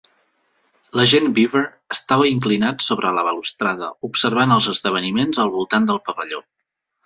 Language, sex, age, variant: Catalan, male, 30-39, Central